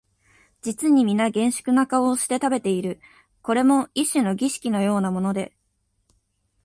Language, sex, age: Japanese, female, 19-29